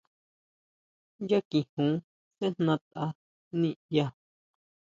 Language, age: Huautla Mazatec, 30-39